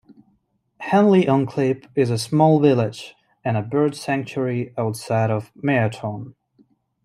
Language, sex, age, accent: English, male, 19-29, England English